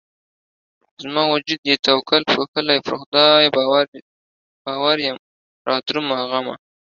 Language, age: Pashto, 19-29